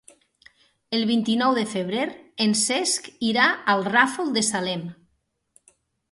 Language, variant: Catalan, Nord-Occidental